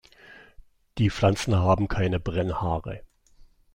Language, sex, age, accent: German, male, 60-69, Deutschland Deutsch